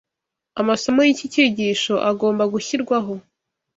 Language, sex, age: Kinyarwanda, female, 19-29